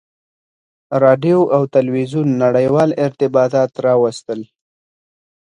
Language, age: Pashto, 30-39